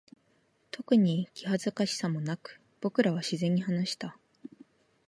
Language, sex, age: Japanese, female, 19-29